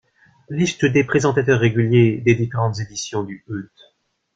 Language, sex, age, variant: French, male, 19-29, Français de métropole